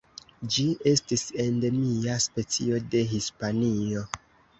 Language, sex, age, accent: Esperanto, female, 19-29, Internacia